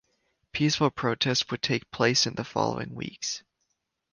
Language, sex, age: English, male, 19-29